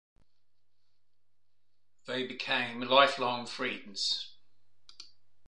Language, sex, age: English, male, 70-79